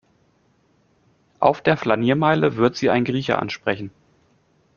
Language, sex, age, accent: German, male, 30-39, Deutschland Deutsch